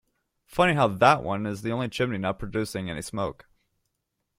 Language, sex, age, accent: English, male, 19-29, United States English